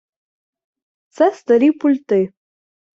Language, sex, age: Ukrainian, female, 19-29